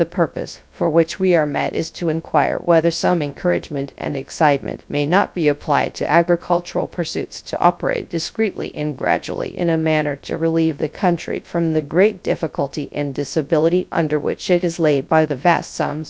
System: TTS, GradTTS